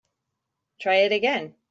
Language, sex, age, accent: English, female, 30-39, United States English